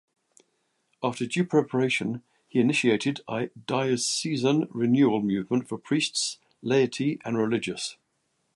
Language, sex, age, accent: English, male, 60-69, England English